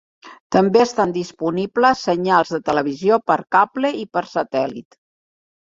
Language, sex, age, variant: Catalan, female, 50-59, Central